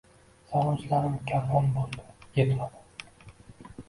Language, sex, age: Uzbek, male, 19-29